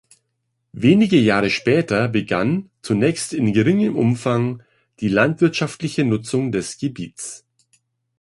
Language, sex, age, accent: German, male, 50-59, Deutschland Deutsch